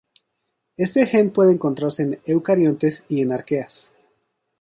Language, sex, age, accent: Spanish, male, 30-39, México